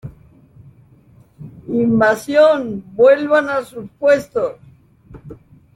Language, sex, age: Spanish, female, 80-89